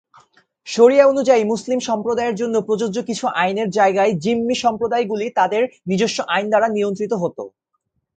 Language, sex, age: Bengali, male, 19-29